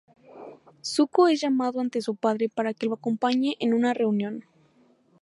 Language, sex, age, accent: Spanish, female, 19-29, México